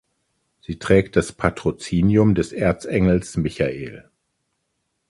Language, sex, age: German, male, 50-59